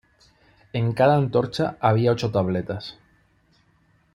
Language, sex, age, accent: Spanish, male, 30-39, España: Norte peninsular (Asturias, Castilla y León, Cantabria, País Vasco, Navarra, Aragón, La Rioja, Guadalajara, Cuenca)